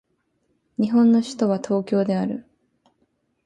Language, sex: Japanese, female